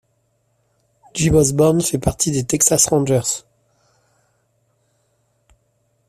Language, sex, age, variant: French, male, 30-39, Français de métropole